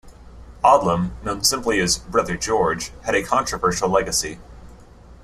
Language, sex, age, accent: English, male, 30-39, United States English